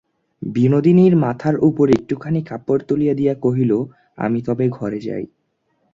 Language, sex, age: Bengali, male, under 19